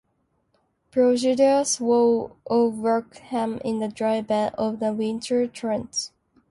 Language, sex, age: English, female, 19-29